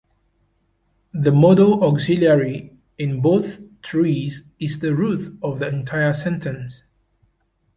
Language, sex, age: English, male, 30-39